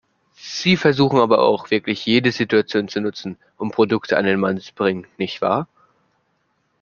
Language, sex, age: German, male, under 19